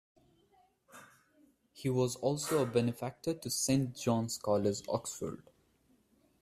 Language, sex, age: English, male, 19-29